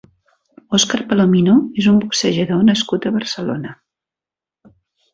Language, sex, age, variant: Catalan, female, 60-69, Central